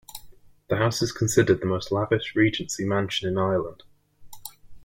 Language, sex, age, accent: English, male, 19-29, England English